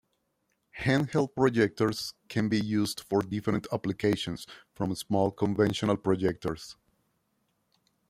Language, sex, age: English, male, 40-49